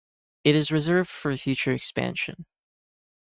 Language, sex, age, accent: English, male, 19-29, United States English